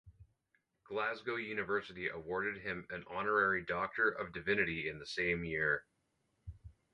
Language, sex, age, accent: English, male, 30-39, United States English